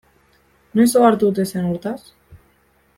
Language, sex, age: Basque, female, 19-29